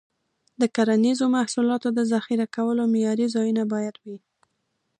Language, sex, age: Pashto, female, 19-29